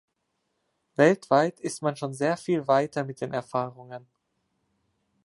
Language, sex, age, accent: German, male, 19-29, Deutschland Deutsch